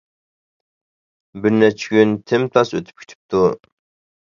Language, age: Uyghur, 19-29